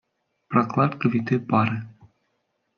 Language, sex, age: Russian, male, 19-29